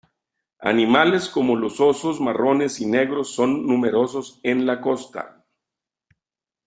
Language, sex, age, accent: Spanish, male, 50-59, México